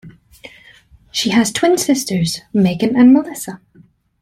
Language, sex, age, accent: English, female, 30-39, Scottish English